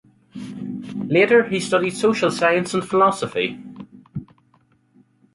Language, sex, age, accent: English, male, 19-29, Northern Irish